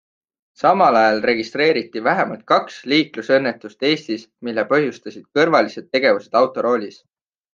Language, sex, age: Estonian, male, 19-29